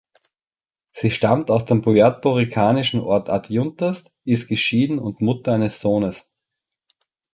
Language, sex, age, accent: German, male, 30-39, Österreichisches Deutsch